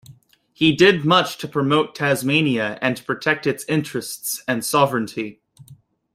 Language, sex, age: English, male, 19-29